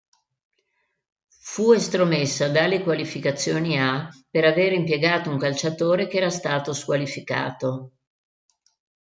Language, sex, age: Italian, female, 60-69